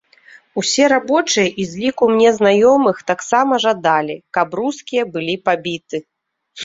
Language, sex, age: Belarusian, female, 30-39